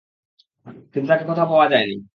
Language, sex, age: Bengali, male, 19-29